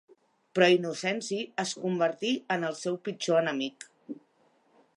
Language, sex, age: Catalan, female, 40-49